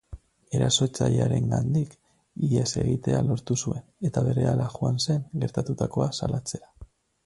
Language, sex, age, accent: Basque, male, 30-39, Mendebalekoa (Araba, Bizkaia, Gipuzkoako mendebaleko herri batzuk)